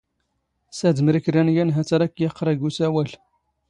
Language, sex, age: Standard Moroccan Tamazight, male, 30-39